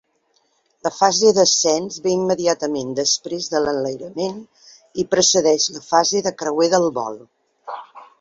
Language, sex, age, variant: Catalan, female, 50-59, Central